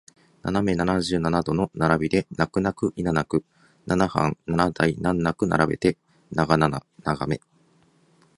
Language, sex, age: Japanese, male, 30-39